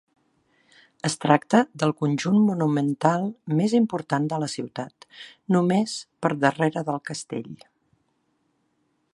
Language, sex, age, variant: Catalan, female, 60-69, Central